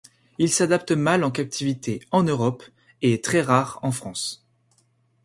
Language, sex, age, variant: French, male, 19-29, Français de métropole